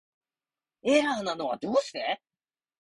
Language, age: Japanese, 19-29